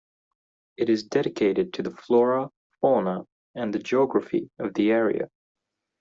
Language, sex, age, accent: English, male, under 19, India and South Asia (India, Pakistan, Sri Lanka)